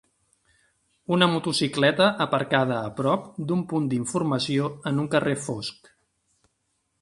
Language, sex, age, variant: Catalan, male, 40-49, Central